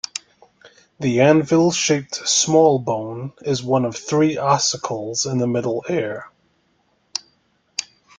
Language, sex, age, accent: English, male, 30-39, United States English